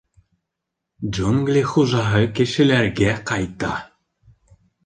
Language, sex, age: Bashkir, male, 19-29